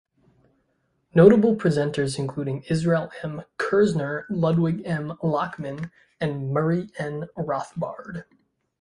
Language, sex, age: English, male, 19-29